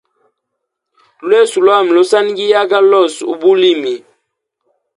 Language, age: Hemba, 19-29